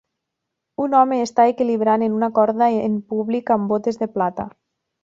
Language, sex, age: Catalan, female, 30-39